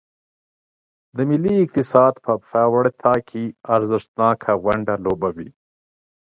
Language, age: Pashto, 30-39